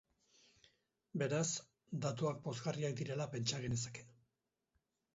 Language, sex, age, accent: Basque, male, 50-59, Erdialdekoa edo Nafarra (Gipuzkoa, Nafarroa)